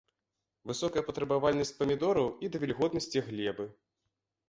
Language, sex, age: Belarusian, male, under 19